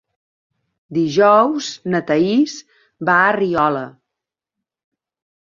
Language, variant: Catalan, Septentrional